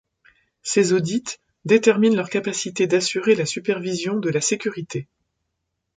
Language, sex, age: French, female, 50-59